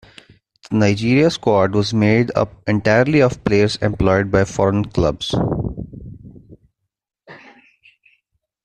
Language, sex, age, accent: English, male, 19-29, India and South Asia (India, Pakistan, Sri Lanka)